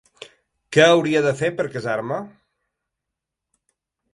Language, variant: Catalan, Balear